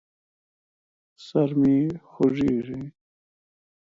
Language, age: Pashto, 19-29